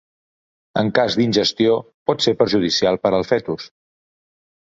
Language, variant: Catalan, Central